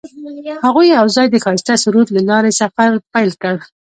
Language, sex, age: Pashto, female, 19-29